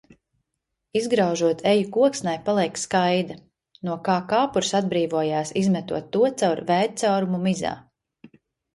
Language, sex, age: Latvian, female, 30-39